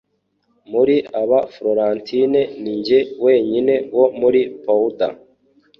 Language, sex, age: Kinyarwanda, male, 19-29